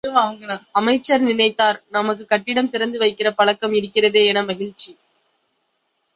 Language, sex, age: Tamil, female, 19-29